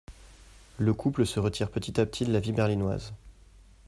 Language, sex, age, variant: French, male, 19-29, Français de métropole